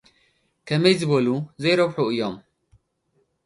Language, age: Tigrinya, 19-29